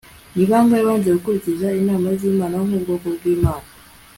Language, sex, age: Kinyarwanda, female, 19-29